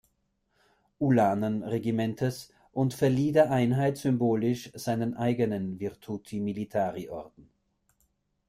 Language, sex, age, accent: German, male, 40-49, Österreichisches Deutsch